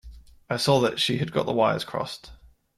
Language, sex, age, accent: English, male, 30-39, England English